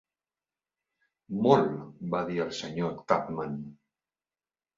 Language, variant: Catalan, Central